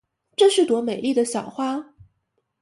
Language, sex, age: Chinese, female, 19-29